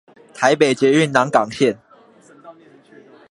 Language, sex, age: Chinese, male, under 19